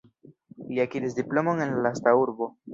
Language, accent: Esperanto, Internacia